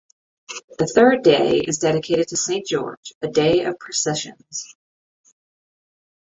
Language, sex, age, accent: English, female, 50-59, United States English